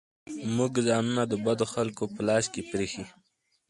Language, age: Pashto, 19-29